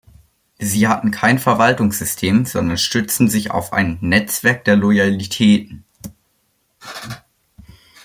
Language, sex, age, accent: German, male, under 19, Deutschland Deutsch